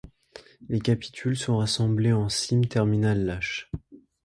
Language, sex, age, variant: French, male, 19-29, Français de métropole